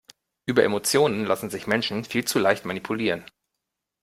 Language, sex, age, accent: German, male, 30-39, Deutschland Deutsch